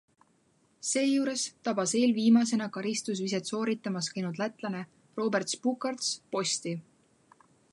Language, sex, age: Estonian, female, 19-29